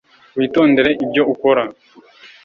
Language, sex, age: Kinyarwanda, male, 19-29